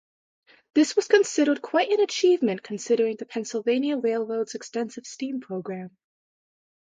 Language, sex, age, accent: English, female, under 19, Canadian English